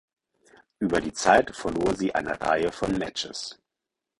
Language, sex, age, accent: German, male, 40-49, Deutschland Deutsch